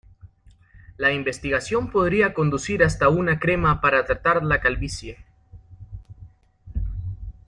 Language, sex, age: Spanish, male, 19-29